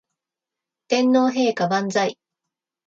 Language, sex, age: Japanese, female, 40-49